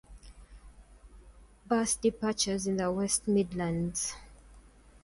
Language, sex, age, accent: English, female, 19-29, United States English